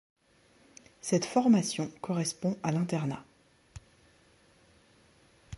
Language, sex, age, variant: French, female, 30-39, Français de métropole